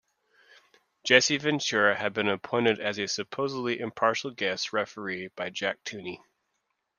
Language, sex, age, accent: English, male, 30-39, United States English